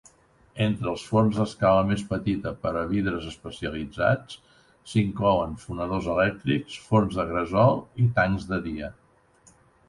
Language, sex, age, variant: Catalan, male, 60-69, Central